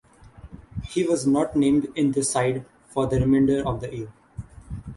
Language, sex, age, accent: English, male, under 19, Canadian English; India and South Asia (India, Pakistan, Sri Lanka)